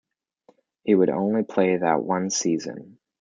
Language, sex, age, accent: English, male, under 19, Canadian English